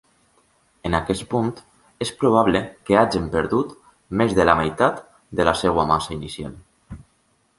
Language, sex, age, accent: Catalan, male, 19-29, valencià